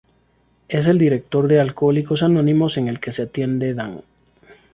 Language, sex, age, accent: Spanish, male, 30-39, América central